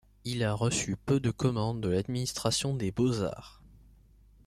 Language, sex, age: French, male, under 19